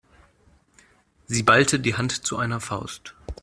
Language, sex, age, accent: German, male, 19-29, Deutschland Deutsch